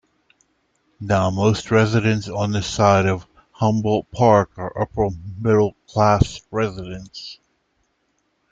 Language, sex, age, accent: English, male, 50-59, United States English